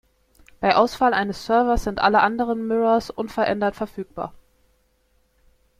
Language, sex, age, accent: German, female, 19-29, Deutschland Deutsch